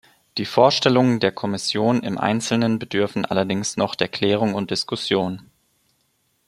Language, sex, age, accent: German, male, 19-29, Deutschland Deutsch